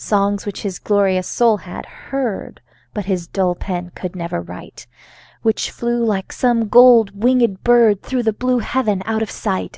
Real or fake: real